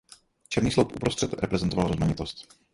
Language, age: Czech, 30-39